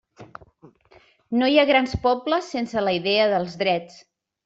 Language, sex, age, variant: Catalan, female, 50-59, Central